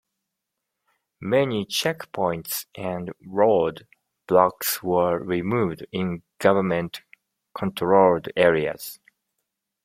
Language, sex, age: English, male, 50-59